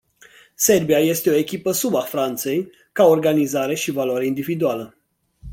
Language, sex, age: Romanian, male, 30-39